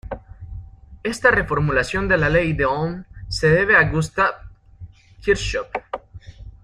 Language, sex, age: Spanish, male, 19-29